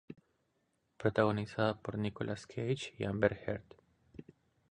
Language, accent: Spanish, Andino-Pacífico: Colombia, Perú, Ecuador, oeste de Bolivia y Venezuela andina